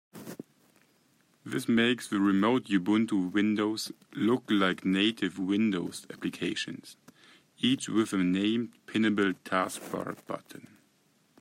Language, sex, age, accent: English, male, 19-29, Canadian English